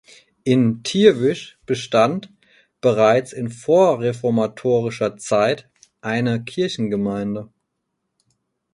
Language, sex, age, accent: German, male, 30-39, Deutschland Deutsch